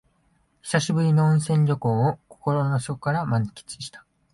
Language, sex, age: Japanese, male, 19-29